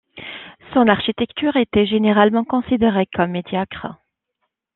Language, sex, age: French, female, 30-39